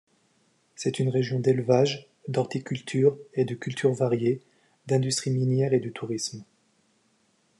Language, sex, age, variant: French, male, 30-39, Français de métropole